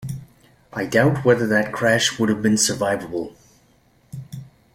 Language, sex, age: English, male, 30-39